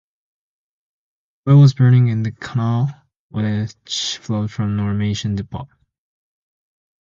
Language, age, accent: English, under 19, United States English